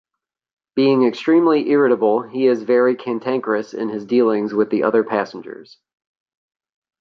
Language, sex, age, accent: English, male, 30-39, United States English